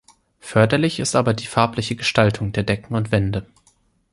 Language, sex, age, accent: German, male, 19-29, Deutschland Deutsch